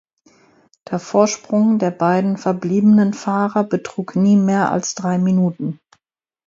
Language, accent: German, Deutschland Deutsch